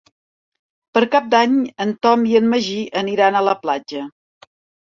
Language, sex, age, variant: Catalan, female, 60-69, Central